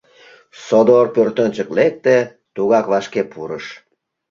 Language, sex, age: Mari, male, 40-49